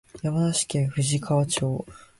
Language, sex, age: Japanese, male, 19-29